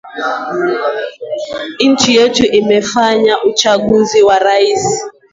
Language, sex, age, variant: Swahili, female, 19-29, Kiswahili cha Bara ya Kenya